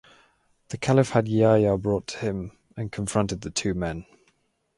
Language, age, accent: English, 19-29, England English